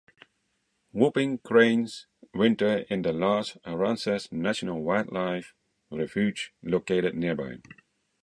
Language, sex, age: English, male, 40-49